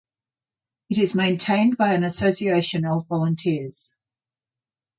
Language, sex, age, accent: English, female, 60-69, Australian English